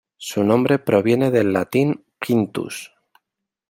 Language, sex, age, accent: Spanish, male, 30-39, España: Centro-Sur peninsular (Madrid, Toledo, Castilla-La Mancha)